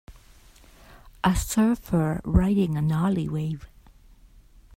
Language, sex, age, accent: English, female, 50-59, United States English